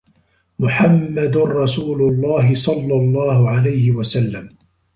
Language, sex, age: Arabic, male, 30-39